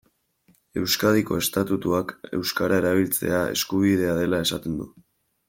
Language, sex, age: Basque, male, 19-29